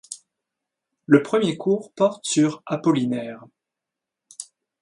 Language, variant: French, Français de métropole